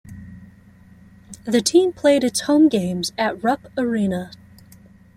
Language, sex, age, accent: English, female, 19-29, United States English